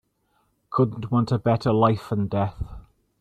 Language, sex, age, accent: English, male, 60-69, Welsh English